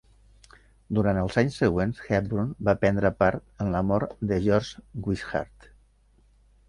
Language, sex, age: Catalan, male, 70-79